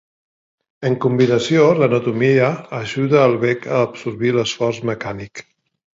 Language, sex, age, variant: Catalan, male, 40-49, Central